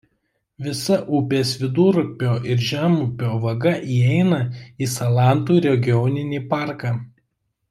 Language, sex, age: Lithuanian, male, 19-29